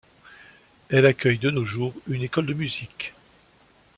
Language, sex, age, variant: French, male, 40-49, Français de métropole